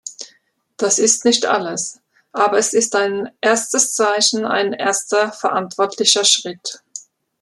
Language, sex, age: German, female, 50-59